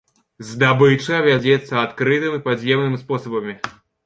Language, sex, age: Belarusian, male, 19-29